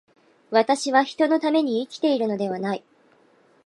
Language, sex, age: Japanese, female, 19-29